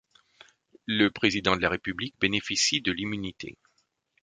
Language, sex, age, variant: French, male, 50-59, Français de métropole